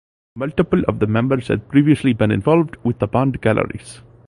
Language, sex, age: English, male, 19-29